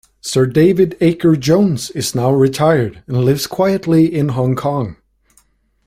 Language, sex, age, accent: English, male, 19-29, United States English